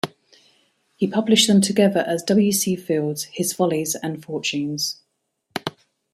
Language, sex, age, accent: English, female, 40-49, England English